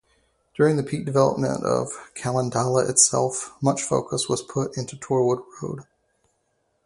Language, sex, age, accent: English, male, 30-39, United States English